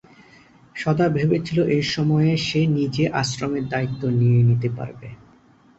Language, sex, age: Bengali, male, 30-39